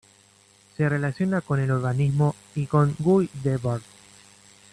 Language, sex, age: Spanish, male, 19-29